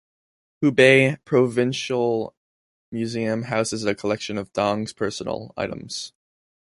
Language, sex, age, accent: English, male, under 19, United States English